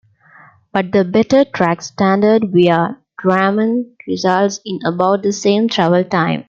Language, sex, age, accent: English, female, 19-29, India and South Asia (India, Pakistan, Sri Lanka)